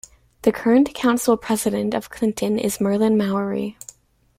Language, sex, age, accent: English, female, under 19, United States English